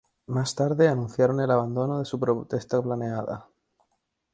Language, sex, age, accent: Spanish, male, 19-29, España: Islas Canarias